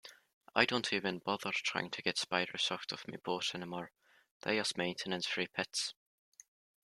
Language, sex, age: English, male, under 19